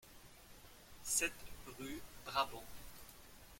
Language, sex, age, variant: French, male, 30-39, Français de métropole